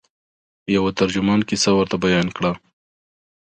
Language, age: Pashto, 30-39